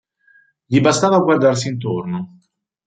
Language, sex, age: Italian, male, 30-39